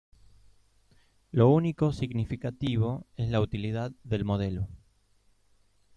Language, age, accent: Spanish, 30-39, Rioplatense: Argentina, Uruguay, este de Bolivia, Paraguay